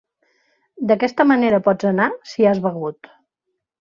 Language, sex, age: Catalan, female, 60-69